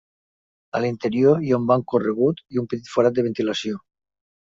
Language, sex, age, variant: Catalan, male, 50-59, Nord-Occidental